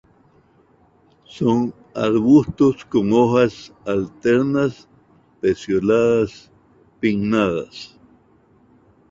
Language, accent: Spanish, Andino-Pacífico: Colombia, Perú, Ecuador, oeste de Bolivia y Venezuela andina